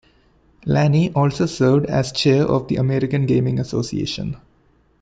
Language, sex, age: English, male, 19-29